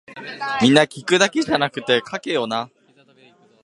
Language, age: Japanese, under 19